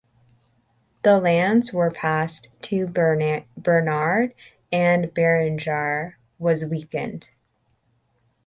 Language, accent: English, United States English